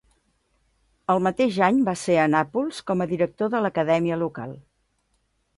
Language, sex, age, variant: Catalan, female, 60-69, Central